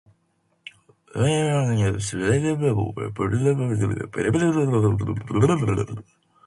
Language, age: English, under 19